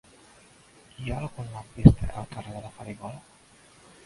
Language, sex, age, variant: Catalan, male, 40-49, Nord-Occidental